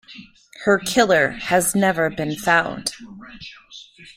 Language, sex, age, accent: English, female, 30-39, United States English